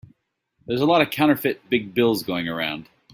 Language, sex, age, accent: English, male, 30-39, United States English